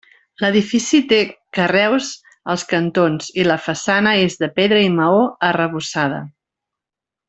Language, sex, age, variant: Catalan, female, 40-49, Central